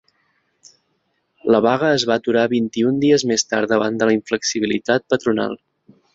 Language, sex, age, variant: Catalan, male, 19-29, Central